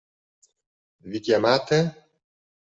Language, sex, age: Italian, male, 50-59